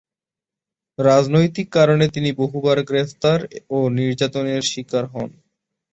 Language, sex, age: Bengali, male, 19-29